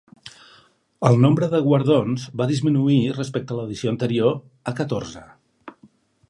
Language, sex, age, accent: Catalan, male, 50-59, Barceloní